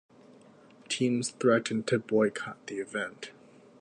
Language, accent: English, United States English